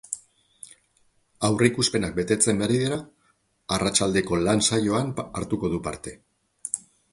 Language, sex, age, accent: Basque, male, 50-59, Mendebalekoa (Araba, Bizkaia, Gipuzkoako mendebaleko herri batzuk)